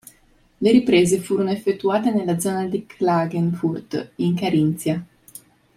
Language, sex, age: Italian, female, 19-29